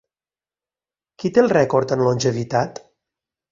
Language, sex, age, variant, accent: Catalan, male, 30-39, Balear, mallorquí